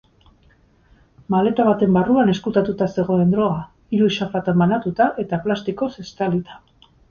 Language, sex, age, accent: Basque, female, 50-59, Erdialdekoa edo Nafarra (Gipuzkoa, Nafarroa)